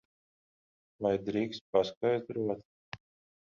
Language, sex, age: Latvian, male, 30-39